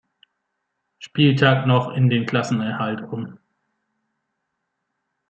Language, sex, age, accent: German, male, 30-39, Deutschland Deutsch